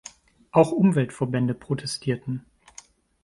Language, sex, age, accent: German, male, 30-39, Deutschland Deutsch